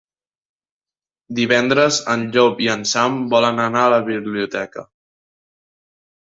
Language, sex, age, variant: Catalan, male, 19-29, Central